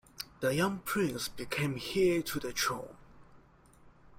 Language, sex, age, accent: English, male, 19-29, Malaysian English